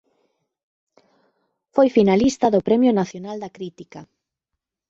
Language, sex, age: Galician, female, 30-39